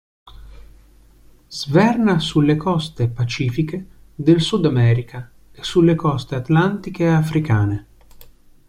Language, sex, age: Italian, male, 30-39